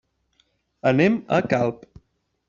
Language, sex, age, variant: Catalan, male, 19-29, Central